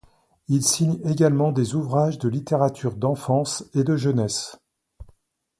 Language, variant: French, Français de métropole